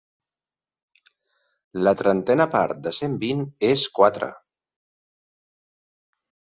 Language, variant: Catalan, Central